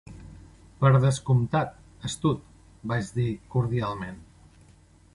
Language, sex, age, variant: Catalan, male, 50-59, Central